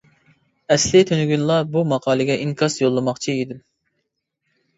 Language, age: Uyghur, 19-29